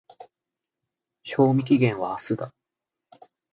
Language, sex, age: Japanese, male, 19-29